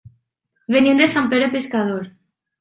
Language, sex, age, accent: Catalan, female, 19-29, valencià